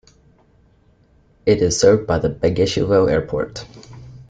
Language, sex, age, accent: English, male, under 19, Canadian English